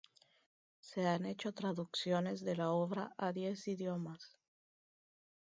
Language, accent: Spanish, América central